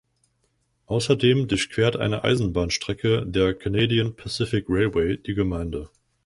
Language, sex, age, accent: German, male, 19-29, Deutschland Deutsch